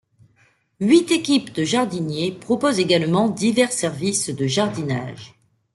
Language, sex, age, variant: French, female, 40-49, Français de métropole